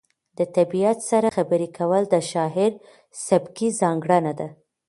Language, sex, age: Pashto, female, 19-29